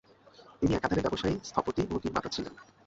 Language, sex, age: Bengali, male, 19-29